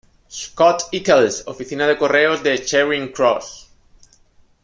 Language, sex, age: Spanish, male, 40-49